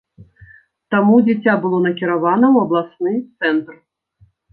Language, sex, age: Belarusian, female, 40-49